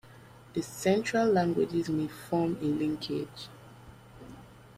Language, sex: English, female